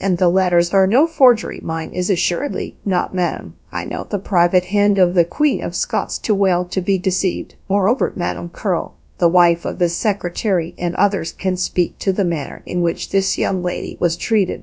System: TTS, GradTTS